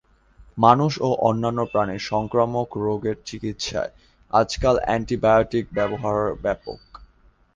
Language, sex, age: Bengali, male, under 19